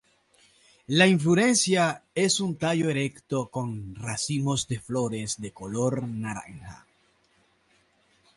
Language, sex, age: Spanish, male, 30-39